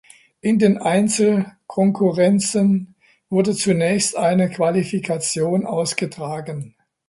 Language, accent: German, Deutschland Deutsch